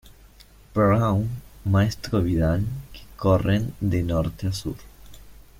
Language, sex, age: Spanish, male, 19-29